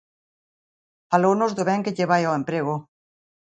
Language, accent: Galician, Atlántico (seseo e gheada)